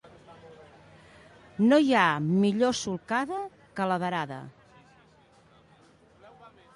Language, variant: Catalan, Nord-Occidental